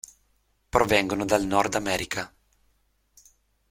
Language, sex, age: Italian, male, 19-29